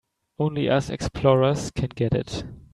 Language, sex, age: English, male, 19-29